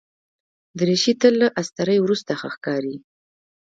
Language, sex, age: Pashto, female, 19-29